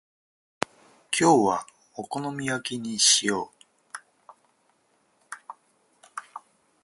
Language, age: Japanese, 50-59